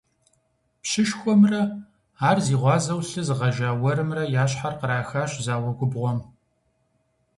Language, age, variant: Kabardian, 40-49, Адыгэбзэ (Къэбэрдей, Кирил, псоми зэдай)